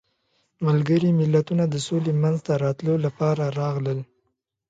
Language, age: Pashto, 19-29